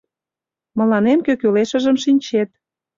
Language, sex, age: Mari, female, 30-39